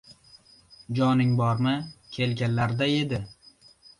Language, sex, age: Uzbek, male, under 19